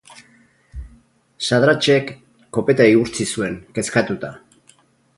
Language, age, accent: Basque, 60-69, Erdialdekoa edo Nafarra (Gipuzkoa, Nafarroa)